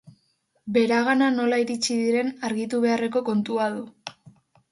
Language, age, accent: Basque, under 19, Mendebalekoa (Araba, Bizkaia, Gipuzkoako mendebaleko herri batzuk)